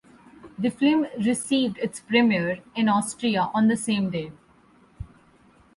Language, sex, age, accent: English, female, 19-29, India and South Asia (India, Pakistan, Sri Lanka)